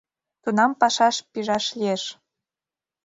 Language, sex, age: Mari, female, 19-29